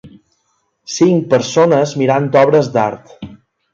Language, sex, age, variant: Catalan, male, 19-29, Balear